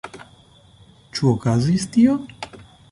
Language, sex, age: Esperanto, male, 19-29